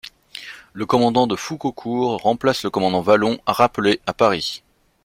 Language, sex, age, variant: French, male, 30-39, Français de métropole